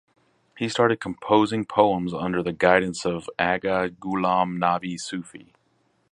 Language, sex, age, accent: English, male, 40-49, United States English